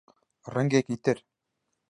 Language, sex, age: Central Kurdish, male, 19-29